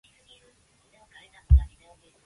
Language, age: English, 19-29